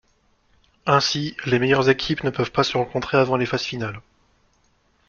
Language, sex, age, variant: French, male, 19-29, Français de métropole